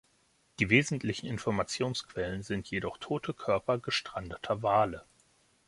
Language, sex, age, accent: German, male, 40-49, Deutschland Deutsch